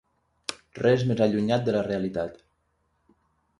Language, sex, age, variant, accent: Catalan, male, 30-39, Nord-Occidental, nord-occidental; Lleidatà